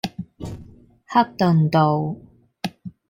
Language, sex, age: Cantonese, female, 19-29